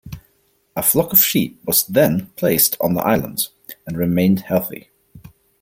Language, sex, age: English, male, 30-39